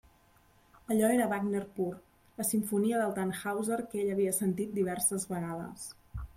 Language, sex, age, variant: Catalan, female, 30-39, Central